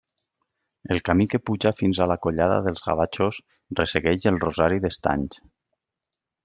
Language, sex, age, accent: Catalan, male, 30-39, valencià